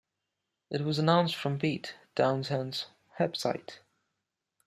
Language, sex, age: English, male, under 19